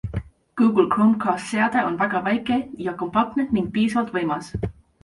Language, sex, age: Estonian, female, 19-29